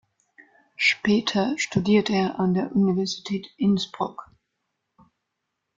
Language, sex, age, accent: German, female, 19-29, Deutschland Deutsch